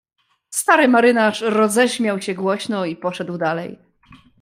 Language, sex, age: Polish, female, 19-29